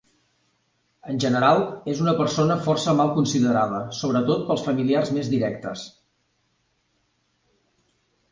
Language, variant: Catalan, Central